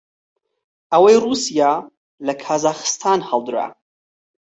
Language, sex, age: Central Kurdish, male, 30-39